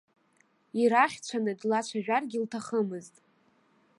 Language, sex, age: Abkhazian, female, under 19